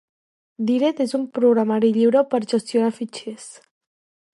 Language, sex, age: Catalan, female, 19-29